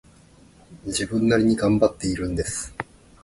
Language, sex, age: Japanese, male, 30-39